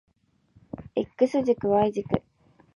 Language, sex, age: Japanese, female, 19-29